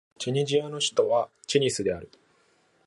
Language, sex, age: Japanese, male, 19-29